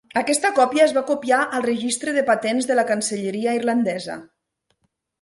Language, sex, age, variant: Catalan, female, 40-49, Nord-Occidental